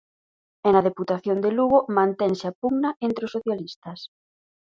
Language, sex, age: Galician, female, 19-29